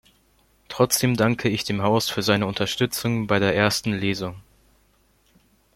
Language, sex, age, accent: German, male, under 19, Deutschland Deutsch